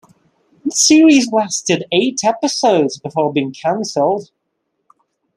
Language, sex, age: English, male, 19-29